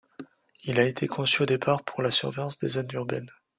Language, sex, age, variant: French, male, 19-29, Français de métropole